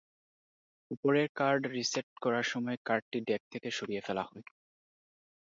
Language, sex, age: Bengali, male, under 19